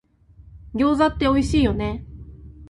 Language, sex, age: Japanese, female, 19-29